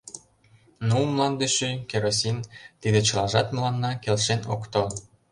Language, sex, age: Mari, male, 19-29